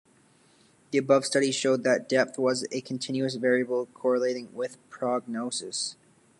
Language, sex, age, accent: English, male, 19-29, United States English